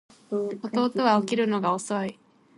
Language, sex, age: Japanese, female, 19-29